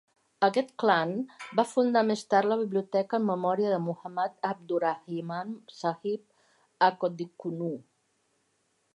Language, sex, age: Catalan, female, 60-69